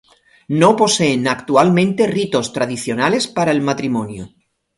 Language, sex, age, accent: Spanish, male, 50-59, España: Sur peninsular (Andalucia, Extremadura, Murcia)